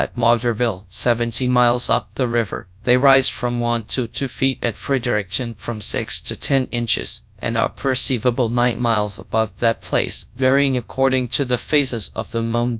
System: TTS, GradTTS